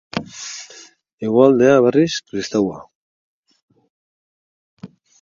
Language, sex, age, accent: Basque, male, 60-69, Mendebalekoa (Araba, Bizkaia, Gipuzkoako mendebaleko herri batzuk)